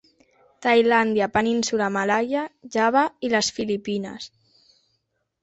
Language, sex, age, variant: Catalan, female, under 19, Central